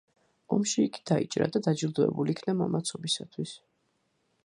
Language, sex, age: Georgian, female, 40-49